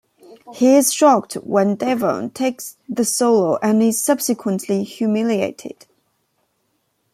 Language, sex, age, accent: English, female, 30-39, England English